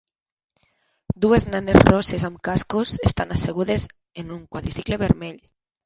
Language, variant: Catalan, Nord-Occidental